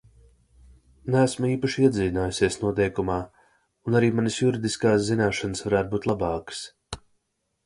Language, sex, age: Latvian, male, 19-29